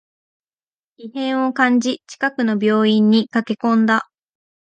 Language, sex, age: Japanese, female, 19-29